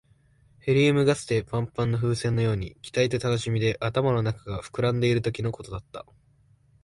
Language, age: Japanese, 19-29